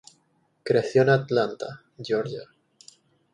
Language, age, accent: Spanish, 19-29, España: Islas Canarias